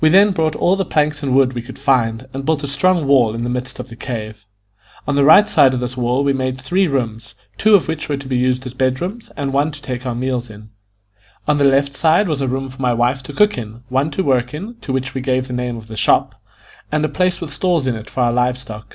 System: none